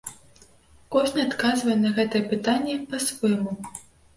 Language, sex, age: Belarusian, female, 19-29